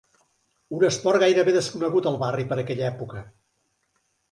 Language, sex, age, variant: Catalan, male, 60-69, Central